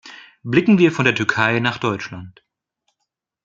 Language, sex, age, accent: German, male, 30-39, Deutschland Deutsch